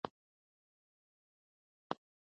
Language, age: Pashto, 19-29